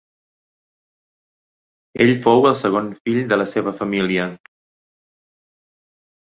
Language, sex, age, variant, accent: Catalan, male, 40-49, Balear, menorquí